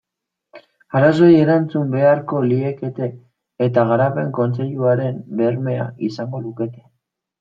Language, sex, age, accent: Basque, male, 19-29, Mendebalekoa (Araba, Bizkaia, Gipuzkoako mendebaleko herri batzuk)